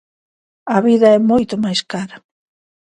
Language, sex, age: Galician, female, 50-59